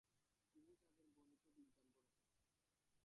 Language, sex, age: Bengali, male, under 19